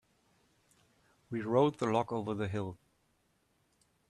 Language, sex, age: English, male, 40-49